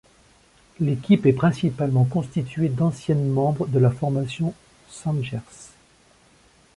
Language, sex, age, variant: French, male, 50-59, Français de métropole